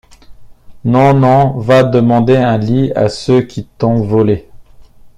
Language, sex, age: French, male, 40-49